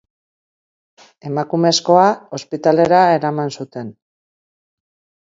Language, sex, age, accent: Basque, female, 50-59, Mendebalekoa (Araba, Bizkaia, Gipuzkoako mendebaleko herri batzuk)